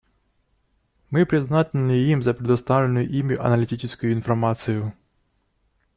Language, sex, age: Russian, male, 19-29